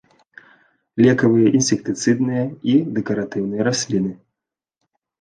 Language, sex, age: Belarusian, male, 30-39